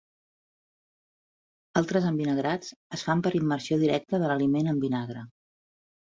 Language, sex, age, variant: Catalan, female, 40-49, Central